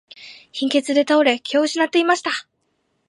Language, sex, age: Japanese, female, 19-29